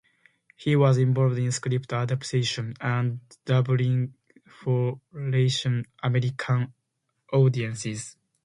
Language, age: English, 19-29